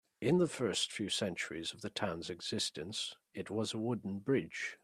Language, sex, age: English, male, 19-29